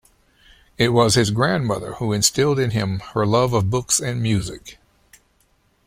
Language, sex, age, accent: English, male, 60-69, United States English